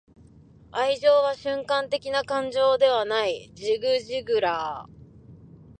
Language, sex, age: Japanese, female, 19-29